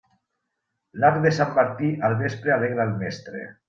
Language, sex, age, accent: Catalan, male, 40-49, valencià